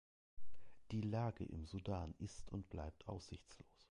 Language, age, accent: German, under 19, Deutschland Deutsch